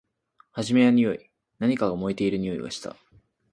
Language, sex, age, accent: Japanese, male, 19-29, 標準